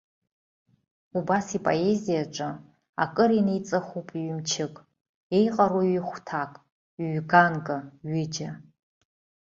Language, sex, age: Abkhazian, female, 40-49